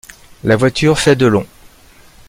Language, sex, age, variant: French, male, 50-59, Français de métropole